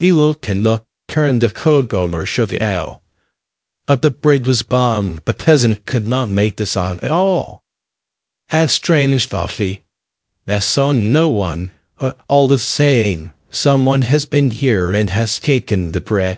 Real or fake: fake